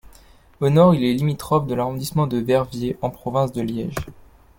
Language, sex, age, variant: French, male, 19-29, Français de métropole